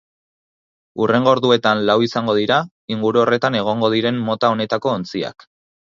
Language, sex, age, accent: Basque, male, 19-29, Erdialdekoa edo Nafarra (Gipuzkoa, Nafarroa)